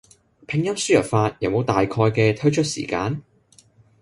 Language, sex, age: Cantonese, male, 19-29